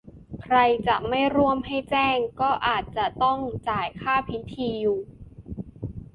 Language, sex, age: Thai, female, 19-29